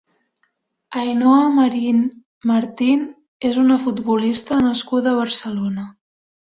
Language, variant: Catalan, Central